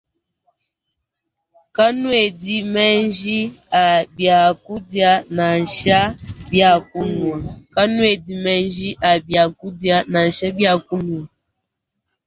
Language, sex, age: Luba-Lulua, female, 19-29